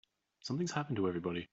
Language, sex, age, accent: English, male, 30-39, Australian English